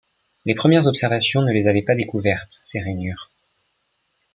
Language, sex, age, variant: French, male, 19-29, Français de métropole